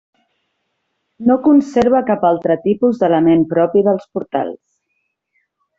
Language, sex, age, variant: Catalan, female, 40-49, Central